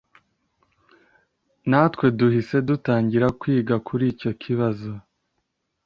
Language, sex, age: Kinyarwanda, male, 19-29